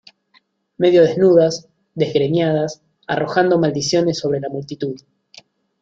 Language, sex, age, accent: Spanish, male, 40-49, Rioplatense: Argentina, Uruguay, este de Bolivia, Paraguay